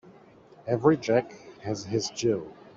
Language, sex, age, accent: English, male, 19-29, England English